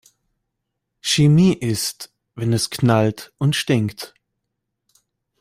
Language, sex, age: German, male, 19-29